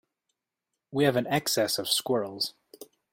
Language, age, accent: English, 19-29, United States English